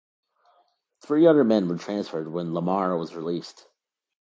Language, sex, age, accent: English, male, under 19, United States English